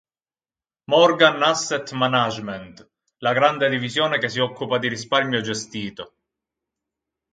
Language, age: Italian, 19-29